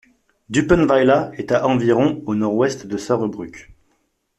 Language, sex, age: French, male, 19-29